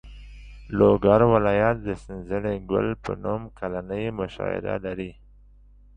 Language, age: Pashto, 40-49